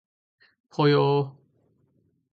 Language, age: Japanese, 19-29